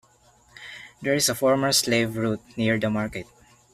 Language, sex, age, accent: English, male, under 19, Filipino